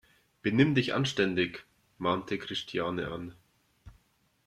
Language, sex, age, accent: German, male, 30-39, Deutschland Deutsch